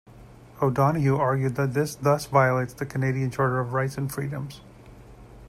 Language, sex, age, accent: English, male, 40-49, United States English